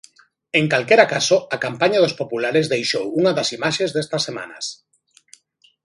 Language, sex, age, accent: Galician, male, 40-49, Normativo (estándar)